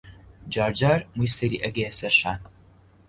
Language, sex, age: Central Kurdish, male, under 19